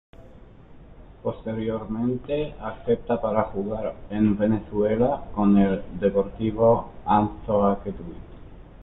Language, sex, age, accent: Spanish, male, 30-39, España: Norte peninsular (Asturias, Castilla y León, Cantabria, País Vasco, Navarra, Aragón, La Rioja, Guadalajara, Cuenca)